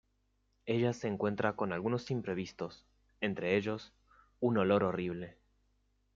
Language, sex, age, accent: Spanish, male, 19-29, Rioplatense: Argentina, Uruguay, este de Bolivia, Paraguay